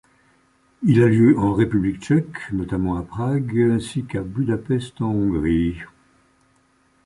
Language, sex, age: French, male, 70-79